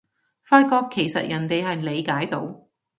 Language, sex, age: Cantonese, female, 40-49